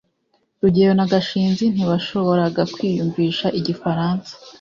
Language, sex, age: Kinyarwanda, female, 19-29